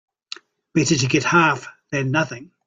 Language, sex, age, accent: English, male, 60-69, New Zealand English